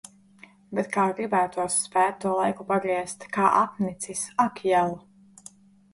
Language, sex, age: Latvian, female, 19-29